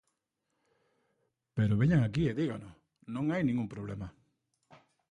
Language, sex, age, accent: Galician, male, 30-39, Oriental (común en zona oriental)